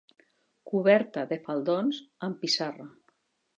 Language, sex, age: Catalan, female, 60-69